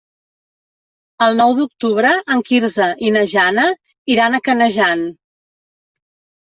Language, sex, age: Catalan, female, 50-59